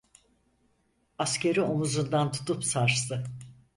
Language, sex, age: Turkish, female, 80-89